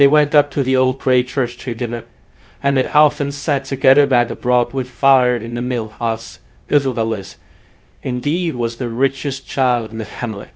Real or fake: fake